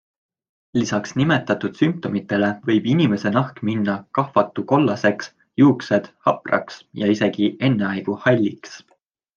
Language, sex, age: Estonian, male, 19-29